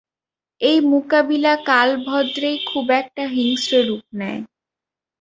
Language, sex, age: Bengali, female, under 19